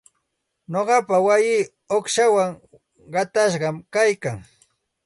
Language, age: Santa Ana de Tusi Pasco Quechua, 40-49